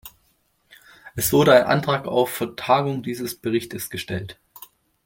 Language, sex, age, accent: German, male, 19-29, Deutschland Deutsch